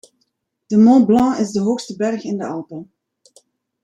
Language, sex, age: Dutch, female, 30-39